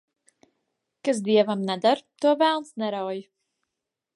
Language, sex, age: Latvian, female, 19-29